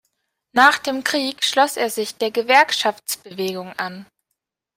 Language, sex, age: German, female, under 19